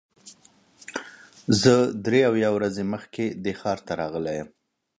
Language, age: Pashto, 30-39